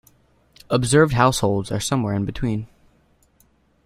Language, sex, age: English, male, under 19